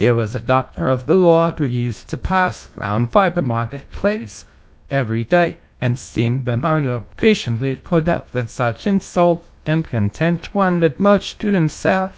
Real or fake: fake